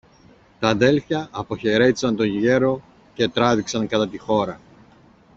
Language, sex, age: Greek, male, 40-49